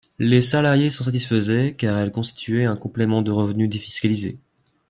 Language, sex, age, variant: French, male, 19-29, Français de métropole